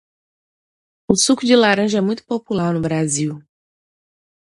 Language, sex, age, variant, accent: Portuguese, female, 30-39, Portuguese (Brasil), Mineiro